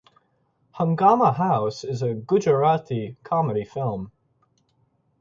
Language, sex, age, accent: English, male, 19-29, United States English